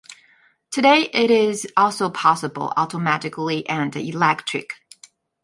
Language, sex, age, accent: English, female, 40-49, United States English